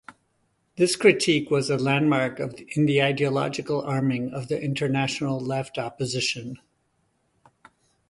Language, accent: English, United States English